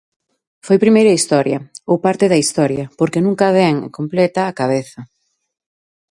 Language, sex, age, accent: Galician, female, 40-49, Normativo (estándar)